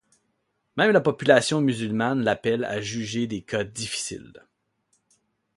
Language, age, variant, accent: French, 40-49, Français d'Amérique du Nord, Français du Canada